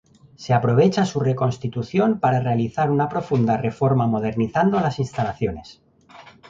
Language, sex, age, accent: Spanish, male, 50-59, España: Centro-Sur peninsular (Madrid, Toledo, Castilla-La Mancha)